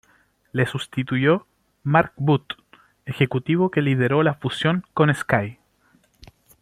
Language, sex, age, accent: Spanish, male, 19-29, Chileno: Chile, Cuyo